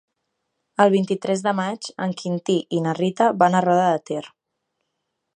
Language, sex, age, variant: Catalan, female, 19-29, Central